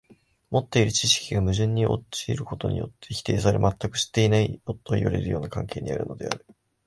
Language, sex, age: Japanese, male, 19-29